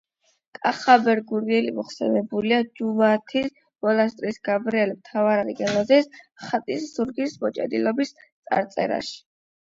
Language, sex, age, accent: Georgian, male, under 19, ჩვეულებრივი